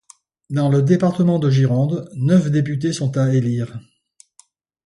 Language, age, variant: French, 70-79, Français de métropole